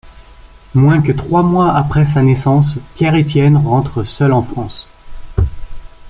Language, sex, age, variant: French, male, 30-39, Français de métropole